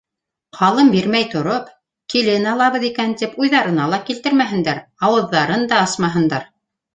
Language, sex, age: Bashkir, female, 50-59